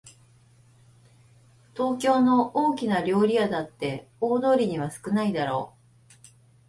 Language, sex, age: Japanese, female, 50-59